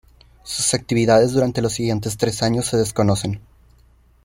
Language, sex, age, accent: Spanish, male, 19-29, México